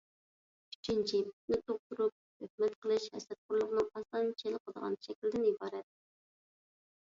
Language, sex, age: Uyghur, female, 19-29